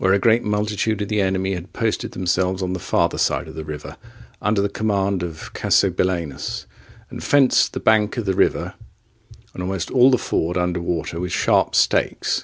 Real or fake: real